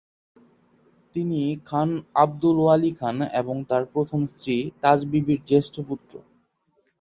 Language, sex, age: Bengali, male, 19-29